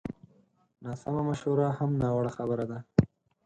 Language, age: Pashto, 19-29